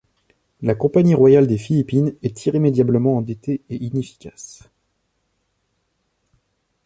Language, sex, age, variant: French, male, 30-39, Français de métropole